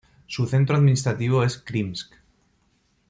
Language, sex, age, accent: Spanish, male, 40-49, España: Norte peninsular (Asturias, Castilla y León, Cantabria, País Vasco, Navarra, Aragón, La Rioja, Guadalajara, Cuenca)